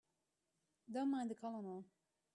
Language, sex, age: English, female, 30-39